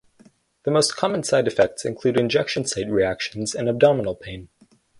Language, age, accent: English, 19-29, United States English